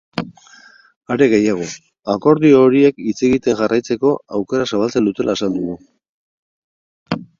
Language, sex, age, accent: Basque, male, 60-69, Mendebalekoa (Araba, Bizkaia, Gipuzkoako mendebaleko herri batzuk)